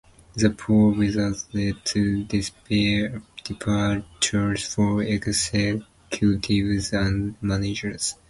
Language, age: English, 19-29